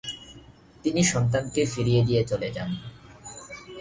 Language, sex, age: Bengali, male, 19-29